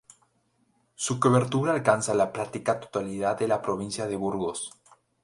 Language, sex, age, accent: Spanish, male, 19-29, México